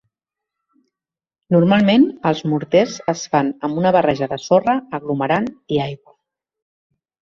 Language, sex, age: Catalan, female, 30-39